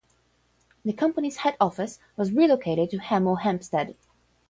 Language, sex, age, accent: English, female, 19-29, United States English; England English